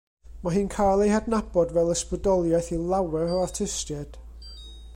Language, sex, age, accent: Welsh, male, 40-49, Y Deyrnas Unedig Cymraeg